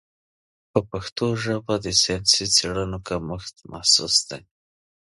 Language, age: Pashto, 19-29